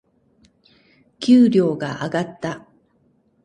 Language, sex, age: Japanese, female, 60-69